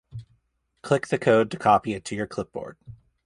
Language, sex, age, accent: English, male, 40-49, United States English